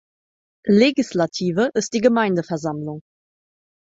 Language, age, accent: German, 19-29, Deutschland Deutsch